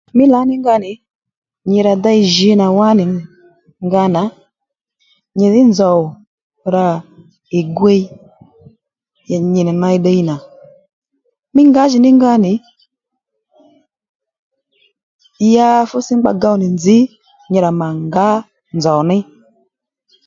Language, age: Lendu, 19-29